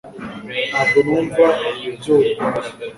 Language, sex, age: Kinyarwanda, male, 19-29